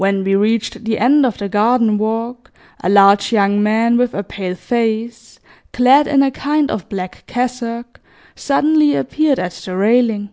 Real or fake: real